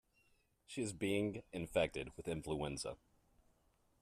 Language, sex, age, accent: English, male, 30-39, United States English